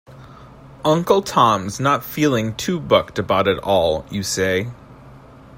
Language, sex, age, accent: English, male, 19-29, United States English